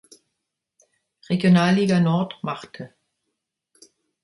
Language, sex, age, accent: German, female, 60-69, Deutschland Deutsch